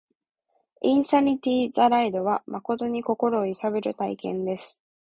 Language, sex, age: Japanese, female, 19-29